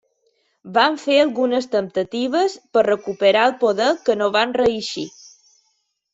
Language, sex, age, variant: Catalan, female, 30-39, Balear